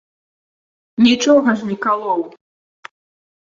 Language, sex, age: Belarusian, female, 19-29